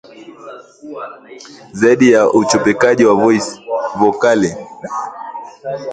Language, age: Swahili, 19-29